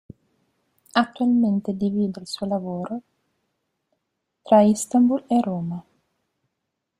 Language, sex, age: Italian, female, 19-29